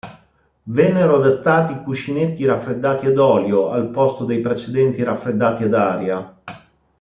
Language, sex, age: Italian, male, 40-49